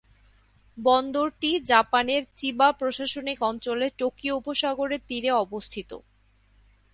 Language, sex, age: Bengali, male, 30-39